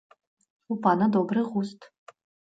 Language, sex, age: Belarusian, female, 30-39